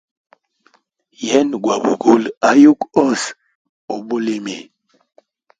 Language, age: Hemba, 19-29